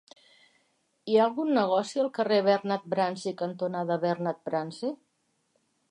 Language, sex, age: Catalan, female, 60-69